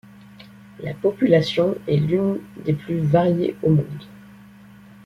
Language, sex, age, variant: French, male, under 19, Français de métropole